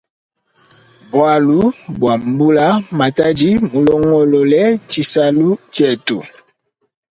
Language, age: Luba-Lulua, 30-39